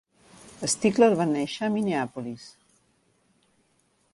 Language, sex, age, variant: Catalan, female, 40-49, Central